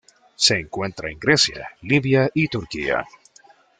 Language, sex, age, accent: Spanish, male, 30-39, América central